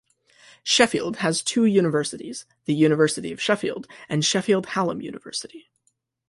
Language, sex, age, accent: English, male, 19-29, United States English